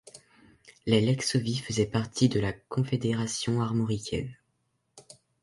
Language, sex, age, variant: French, male, under 19, Français de métropole